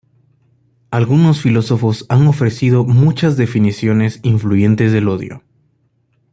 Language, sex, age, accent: Spanish, male, 19-29, América central